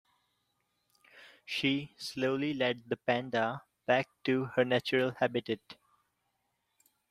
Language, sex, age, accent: English, male, 19-29, India and South Asia (India, Pakistan, Sri Lanka)